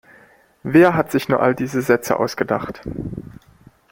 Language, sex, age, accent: German, male, 19-29, Deutschland Deutsch